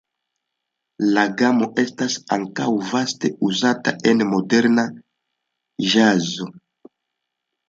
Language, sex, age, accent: Esperanto, male, 19-29, Internacia